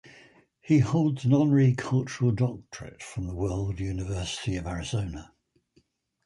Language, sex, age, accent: English, male, 70-79, England English